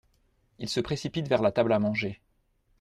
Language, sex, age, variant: French, male, 40-49, Français de métropole